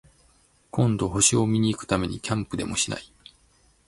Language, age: Japanese, 50-59